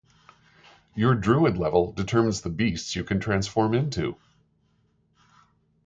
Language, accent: English, United States English